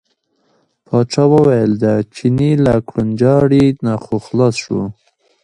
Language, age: Pashto, 19-29